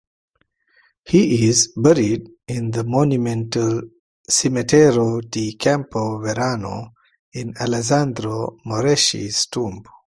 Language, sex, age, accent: English, male, 40-49, India and South Asia (India, Pakistan, Sri Lanka)